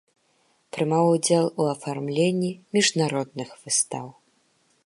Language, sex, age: Belarusian, female, 19-29